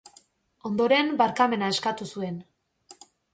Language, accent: Basque, Erdialdekoa edo Nafarra (Gipuzkoa, Nafarroa)